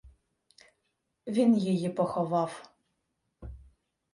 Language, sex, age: Ukrainian, female, 30-39